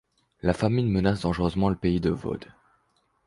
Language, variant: French, Français de métropole